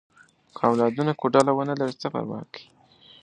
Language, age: Pashto, 19-29